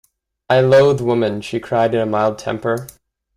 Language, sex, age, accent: English, male, 19-29, Canadian English